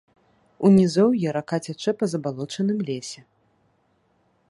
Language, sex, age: Belarusian, female, 30-39